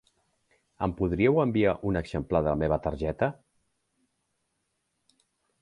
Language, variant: Catalan, Central